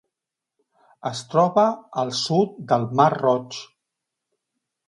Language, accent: Catalan, Barceloní